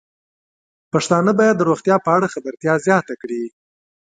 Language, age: Pashto, 19-29